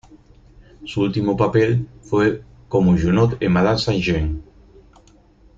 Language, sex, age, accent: Spanish, male, 50-59, España: Norte peninsular (Asturias, Castilla y León, Cantabria, País Vasco, Navarra, Aragón, La Rioja, Guadalajara, Cuenca)